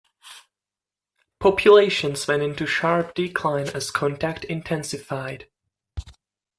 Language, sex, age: English, male, 19-29